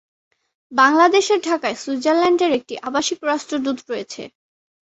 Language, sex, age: Bengali, female, 19-29